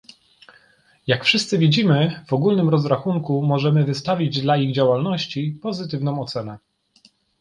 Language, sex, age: Polish, male, 30-39